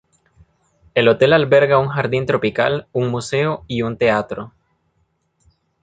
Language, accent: Spanish, América central